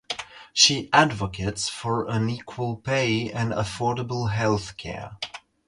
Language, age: English, 19-29